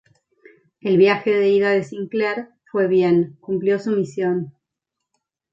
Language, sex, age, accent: Spanish, female, 40-49, Rioplatense: Argentina, Uruguay, este de Bolivia, Paraguay